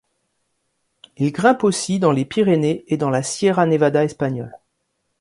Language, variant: French, Français de métropole